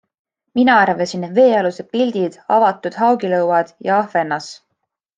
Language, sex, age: Estonian, female, 19-29